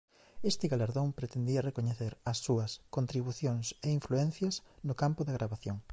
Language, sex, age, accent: Galician, male, 19-29, Central (gheada)